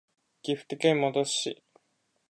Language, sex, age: Japanese, male, 19-29